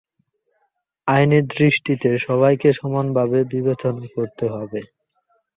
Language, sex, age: Bengali, male, 19-29